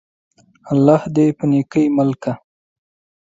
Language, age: Pashto, 19-29